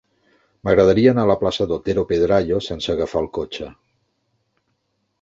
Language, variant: Catalan, Central